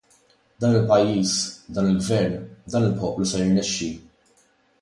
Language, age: Maltese, 19-29